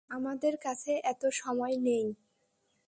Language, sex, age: Bengali, female, 19-29